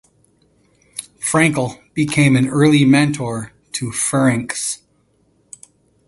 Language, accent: English, United States English